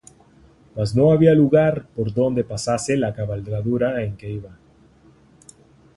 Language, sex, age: Spanish, male, 19-29